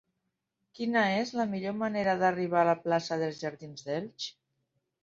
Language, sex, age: Catalan, female, 50-59